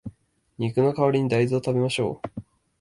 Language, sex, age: Japanese, male, 19-29